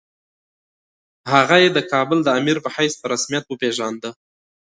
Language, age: Pashto, 19-29